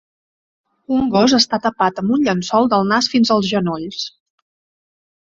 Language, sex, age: Catalan, female, 40-49